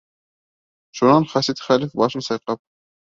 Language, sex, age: Bashkir, male, 19-29